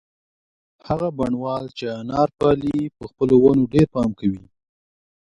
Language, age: Pashto, 19-29